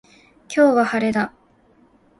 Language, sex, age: Japanese, female, 19-29